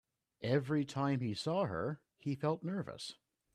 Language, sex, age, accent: English, male, 40-49, Canadian English